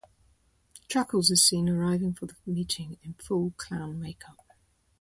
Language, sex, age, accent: English, female, 50-59, England English